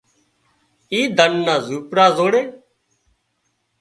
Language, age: Wadiyara Koli, 19-29